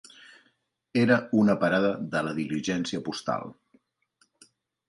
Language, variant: Catalan, Central